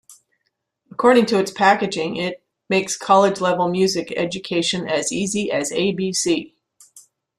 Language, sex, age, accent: English, female, 60-69, United States English